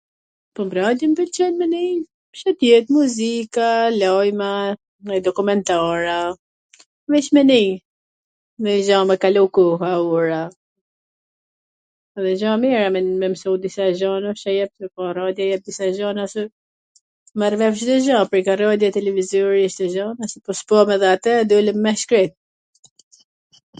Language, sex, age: Gheg Albanian, female, 40-49